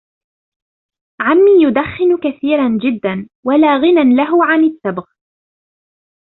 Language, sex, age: Arabic, female, 19-29